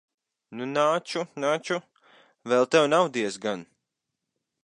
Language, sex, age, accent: Latvian, male, 19-29, Riga